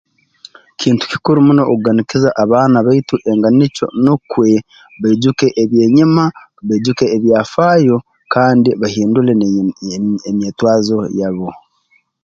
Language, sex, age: Tooro, male, 40-49